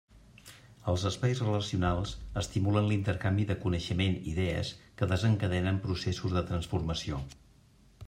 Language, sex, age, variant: Catalan, male, 50-59, Central